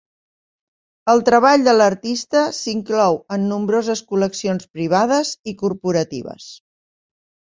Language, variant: Catalan, Central